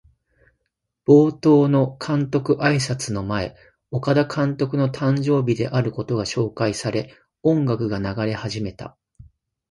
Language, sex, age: Japanese, male, 30-39